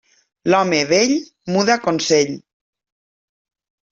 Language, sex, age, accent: Catalan, female, 50-59, valencià